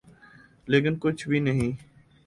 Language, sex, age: Urdu, male, 19-29